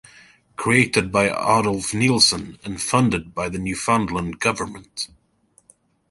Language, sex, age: English, male, 40-49